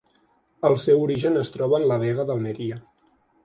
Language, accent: Catalan, central; septentrional